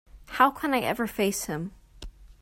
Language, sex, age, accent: English, female, 19-29, United States English